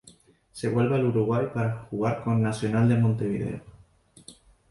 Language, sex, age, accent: Spanish, male, 19-29, España: Islas Canarias